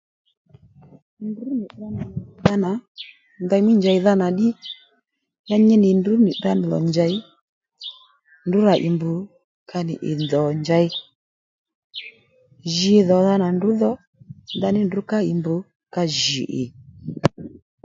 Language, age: Lendu, 19-29